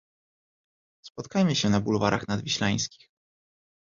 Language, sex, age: Polish, male, 30-39